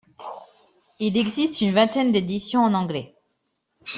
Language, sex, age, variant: French, female, 30-39, Français de métropole